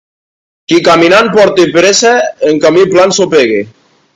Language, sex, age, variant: Catalan, male, 19-29, Nord-Occidental